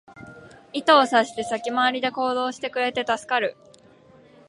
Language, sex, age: Japanese, female, 19-29